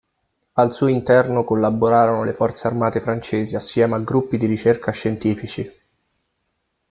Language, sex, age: Italian, male, 19-29